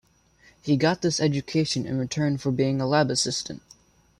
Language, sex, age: English, male, under 19